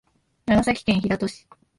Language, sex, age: Japanese, female, 19-29